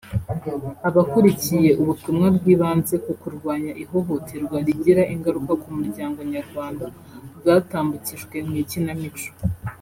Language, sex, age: Kinyarwanda, female, under 19